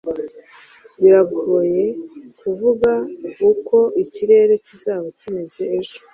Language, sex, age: Kinyarwanda, female, 19-29